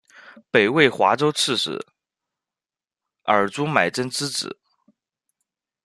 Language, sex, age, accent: Chinese, male, 19-29, 出生地：湖北省